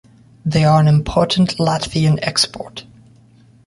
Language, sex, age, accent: English, male, 19-29, United States English